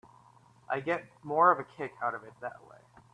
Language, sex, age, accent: English, male, 19-29, United States English